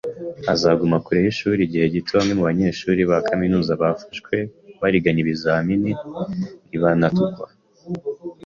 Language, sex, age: Kinyarwanda, male, 19-29